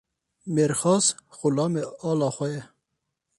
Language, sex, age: Kurdish, male, 30-39